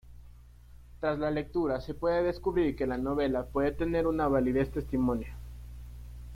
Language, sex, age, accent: Spanish, male, under 19, Andino-Pacífico: Colombia, Perú, Ecuador, oeste de Bolivia y Venezuela andina